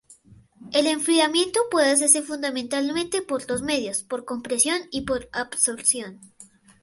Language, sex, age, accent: Spanish, male, under 19, Andino-Pacífico: Colombia, Perú, Ecuador, oeste de Bolivia y Venezuela andina